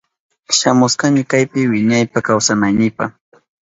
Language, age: Southern Pastaza Quechua, 30-39